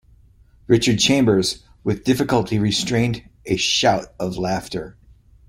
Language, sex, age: English, male, 50-59